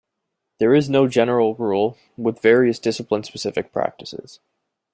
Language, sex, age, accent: English, male, 19-29, United States English